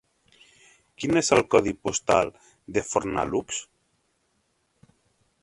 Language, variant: Catalan, Central